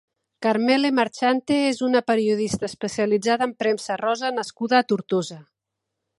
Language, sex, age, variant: Catalan, female, 40-49, Central